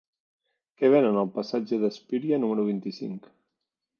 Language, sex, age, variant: Catalan, male, 30-39, Central